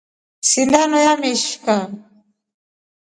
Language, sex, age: Rombo, female, 40-49